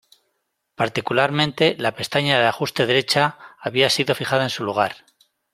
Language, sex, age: Spanish, male, 50-59